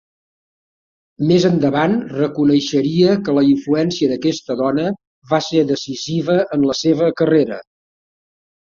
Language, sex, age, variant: Catalan, male, 60-69, Central